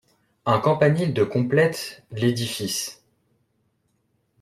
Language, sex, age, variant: French, male, 19-29, Français de métropole